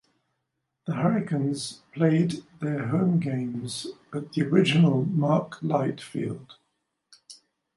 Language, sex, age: English, male, 70-79